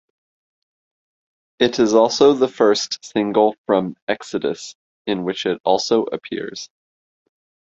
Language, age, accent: English, 30-39, Canadian English